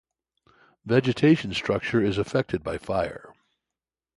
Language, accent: English, United States English